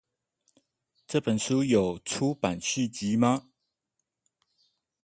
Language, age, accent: Chinese, 30-39, 出生地：宜蘭縣